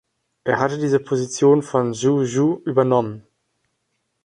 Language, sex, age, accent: German, male, under 19, Deutschland Deutsch